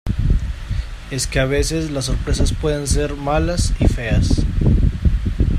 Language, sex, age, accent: Spanish, male, 19-29, México